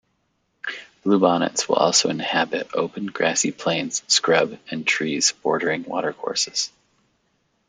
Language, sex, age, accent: English, male, 30-39, United States English